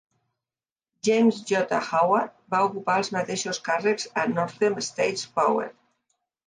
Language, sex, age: Catalan, female, 50-59